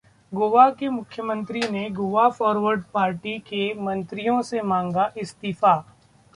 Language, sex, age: Hindi, male, 30-39